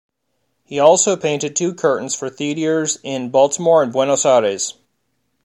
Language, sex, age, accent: English, male, 30-39, United States English